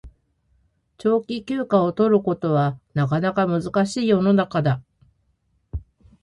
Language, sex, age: Japanese, female, 40-49